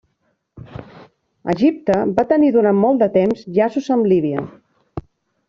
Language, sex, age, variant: Catalan, female, 50-59, Central